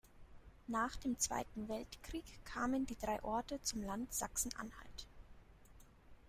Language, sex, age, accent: German, female, 19-29, Deutschland Deutsch